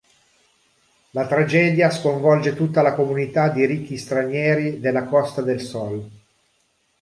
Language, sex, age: Italian, male, 40-49